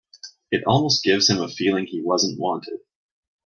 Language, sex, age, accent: English, male, 30-39, Canadian English